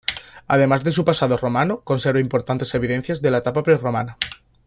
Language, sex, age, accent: Spanish, male, 19-29, España: Sur peninsular (Andalucia, Extremadura, Murcia)